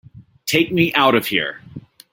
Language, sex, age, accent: English, male, 30-39, United States English